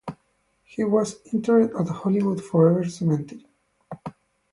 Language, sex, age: English, male, 19-29